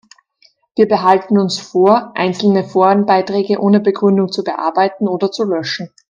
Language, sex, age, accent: German, female, 30-39, Österreichisches Deutsch